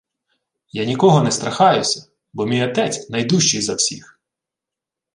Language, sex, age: Ukrainian, male, 30-39